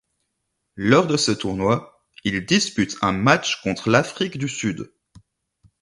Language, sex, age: French, male, 30-39